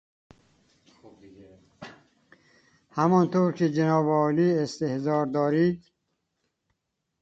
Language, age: Persian, 70-79